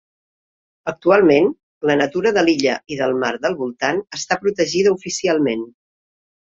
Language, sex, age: Catalan, female, 60-69